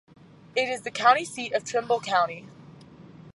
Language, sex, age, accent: English, female, under 19, United States English